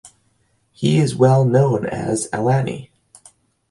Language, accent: English, Canadian English